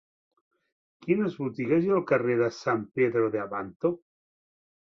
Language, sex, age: Catalan, male, 40-49